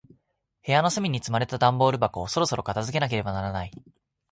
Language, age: Japanese, 19-29